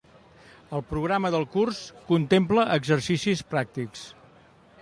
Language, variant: Catalan, Septentrional